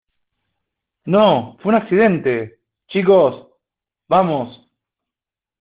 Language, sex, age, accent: Spanish, male, 40-49, Rioplatense: Argentina, Uruguay, este de Bolivia, Paraguay